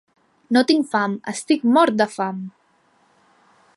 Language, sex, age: Catalan, female, 19-29